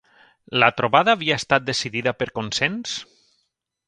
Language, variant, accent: Catalan, Valencià meridional, valencià